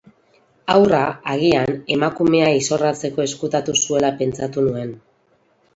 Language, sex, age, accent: Basque, female, 30-39, Mendebalekoa (Araba, Bizkaia, Gipuzkoako mendebaleko herri batzuk)